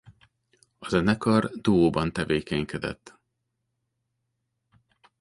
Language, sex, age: Hungarian, male, 40-49